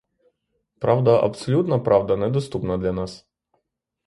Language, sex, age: Ukrainian, male, 30-39